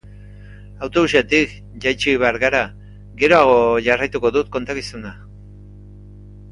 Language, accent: Basque, Erdialdekoa edo Nafarra (Gipuzkoa, Nafarroa)